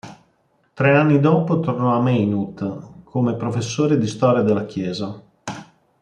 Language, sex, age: Italian, male, 40-49